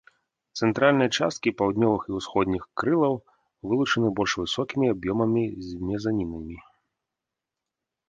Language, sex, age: Belarusian, male, 30-39